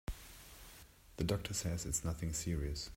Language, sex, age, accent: English, male, 40-49, United States English